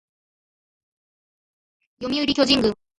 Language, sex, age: Japanese, female, 19-29